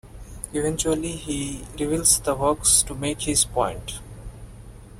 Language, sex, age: English, male, 19-29